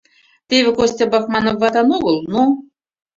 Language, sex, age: Mari, female, 40-49